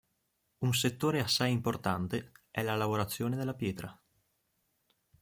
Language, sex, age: Italian, male, 19-29